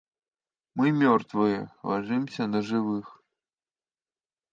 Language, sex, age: Russian, male, 30-39